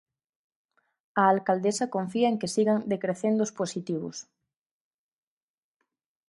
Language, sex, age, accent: Galician, female, 19-29, Central (gheada); Normativo (estándar)